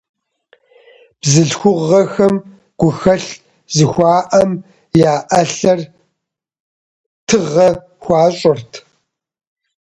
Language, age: Kabardian, 40-49